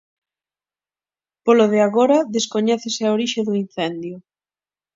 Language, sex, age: Galician, female, 30-39